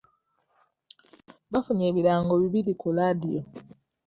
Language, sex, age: Ganda, female, 19-29